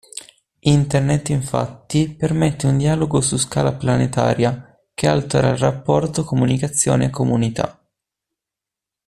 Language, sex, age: Italian, male, 19-29